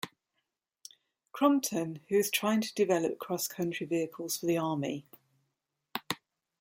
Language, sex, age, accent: English, female, 50-59, England English